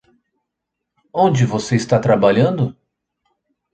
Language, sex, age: Portuguese, male, 30-39